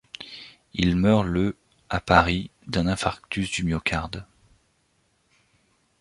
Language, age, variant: French, 30-39, Français de métropole